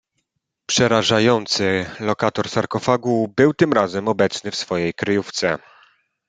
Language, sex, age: Polish, male, 30-39